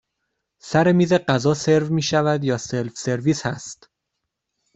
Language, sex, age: Persian, male, 19-29